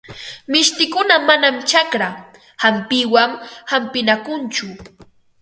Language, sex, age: Ambo-Pasco Quechua, female, 30-39